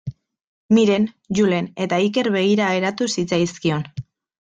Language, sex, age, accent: Basque, female, 19-29, Mendebalekoa (Araba, Bizkaia, Gipuzkoako mendebaleko herri batzuk)